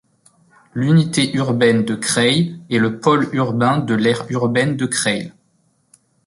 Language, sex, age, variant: French, male, 30-39, Français de métropole